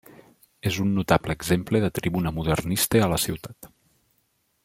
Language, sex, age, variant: Catalan, male, 40-49, Central